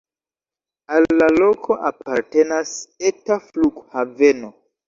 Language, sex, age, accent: Esperanto, male, 19-29, Internacia